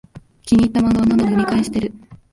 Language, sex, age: Japanese, female, 19-29